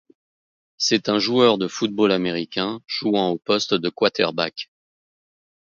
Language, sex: French, male